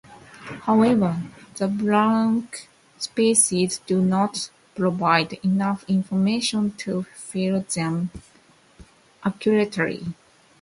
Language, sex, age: English, female, 30-39